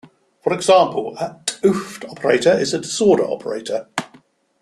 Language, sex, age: English, male, 60-69